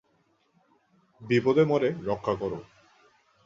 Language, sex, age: Bengali, male, 19-29